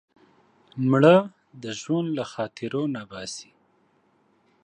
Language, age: Pashto, 30-39